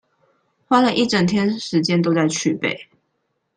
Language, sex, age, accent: Chinese, female, 19-29, 出生地：臺南市